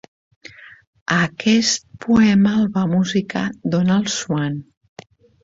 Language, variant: Catalan, Septentrional